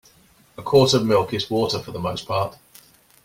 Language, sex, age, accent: English, male, 40-49, England English